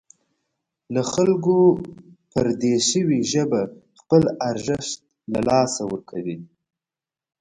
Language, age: Pashto, 19-29